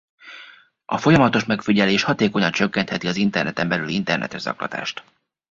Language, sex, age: Hungarian, male, 30-39